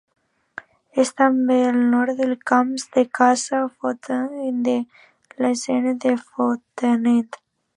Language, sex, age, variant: Catalan, female, under 19, Alacantí